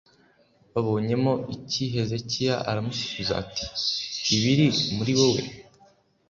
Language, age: Kinyarwanda, under 19